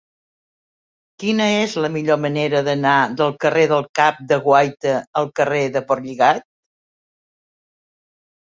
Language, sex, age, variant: Catalan, female, 70-79, Central